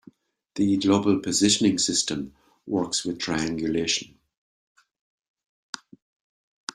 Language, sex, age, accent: English, male, 60-69, Irish English